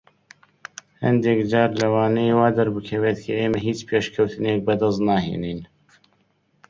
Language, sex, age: Central Kurdish, male, 30-39